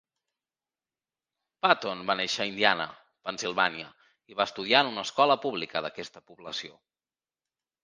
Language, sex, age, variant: Catalan, male, 19-29, Central